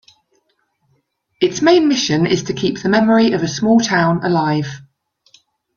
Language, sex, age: English, female, 40-49